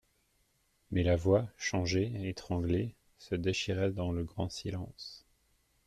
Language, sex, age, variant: French, male, 30-39, Français de métropole